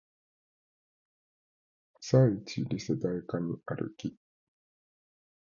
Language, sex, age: Japanese, male, 50-59